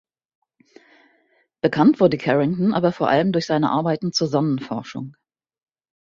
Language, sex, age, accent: German, female, 50-59, Deutschland Deutsch